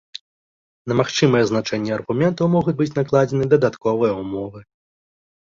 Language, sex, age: Belarusian, male, 19-29